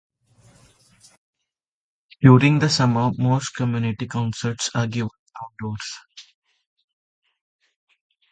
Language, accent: English, India and South Asia (India, Pakistan, Sri Lanka)